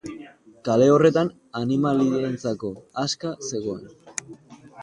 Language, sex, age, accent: Basque, male, 19-29, Erdialdekoa edo Nafarra (Gipuzkoa, Nafarroa)